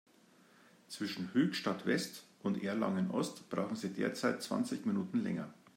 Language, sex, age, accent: German, male, 50-59, Deutschland Deutsch